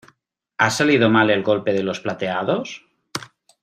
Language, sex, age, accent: Spanish, male, 30-39, España: Norte peninsular (Asturias, Castilla y León, Cantabria, País Vasco, Navarra, Aragón, La Rioja, Guadalajara, Cuenca)